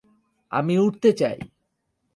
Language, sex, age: Bengali, male, 19-29